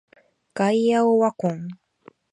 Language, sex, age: Japanese, female, 19-29